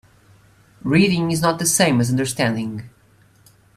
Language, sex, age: English, male, 30-39